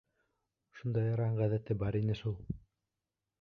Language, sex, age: Bashkir, male, 19-29